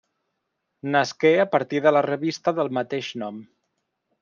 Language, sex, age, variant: Catalan, male, 50-59, Central